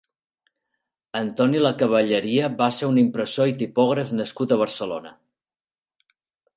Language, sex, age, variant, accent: Catalan, male, 40-49, Central, Garrotxi